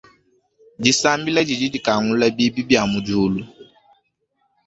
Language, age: Luba-Lulua, 19-29